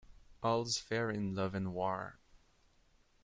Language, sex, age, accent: English, male, 30-39, Canadian English